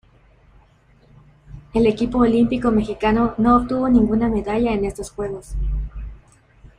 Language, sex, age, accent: Spanish, female, 19-29, América central